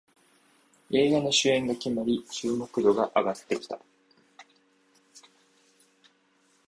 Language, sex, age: Japanese, male, 19-29